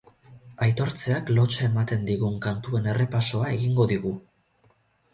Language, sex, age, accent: Basque, male, 19-29, Mendebalekoa (Araba, Bizkaia, Gipuzkoako mendebaleko herri batzuk)